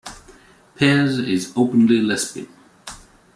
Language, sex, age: English, male, 40-49